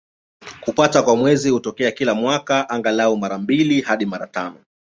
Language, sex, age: Swahili, male, 19-29